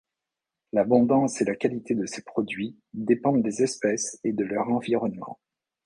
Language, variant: French, Français de métropole